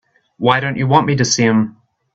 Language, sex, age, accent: English, male, 19-29, New Zealand English